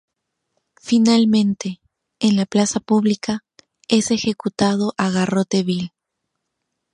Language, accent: Spanish, Andino-Pacífico: Colombia, Perú, Ecuador, oeste de Bolivia y Venezuela andina